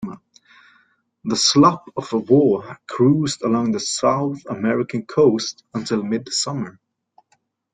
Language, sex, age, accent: English, male, 19-29, United States English